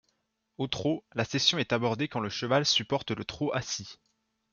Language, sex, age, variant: French, male, 19-29, Français de métropole